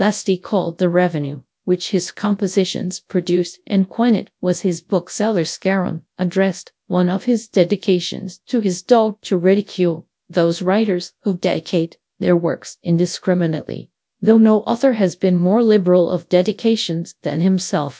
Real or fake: fake